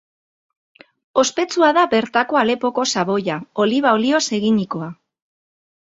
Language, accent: Basque, Mendebalekoa (Araba, Bizkaia, Gipuzkoako mendebaleko herri batzuk)